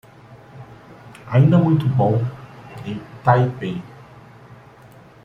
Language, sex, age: Portuguese, male, 19-29